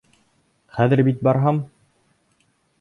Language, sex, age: Bashkir, male, 19-29